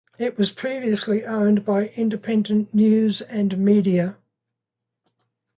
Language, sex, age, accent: English, female, 70-79, Australian English